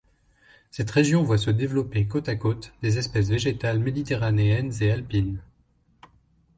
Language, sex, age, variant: French, male, 30-39, Français de métropole